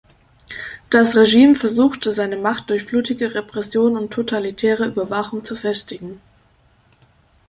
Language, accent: German, Deutschland Deutsch